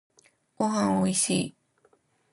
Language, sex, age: Japanese, female, 40-49